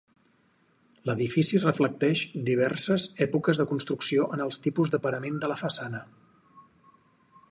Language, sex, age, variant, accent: Catalan, male, 40-49, Central, central